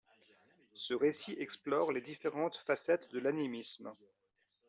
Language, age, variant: French, 40-49, Français de métropole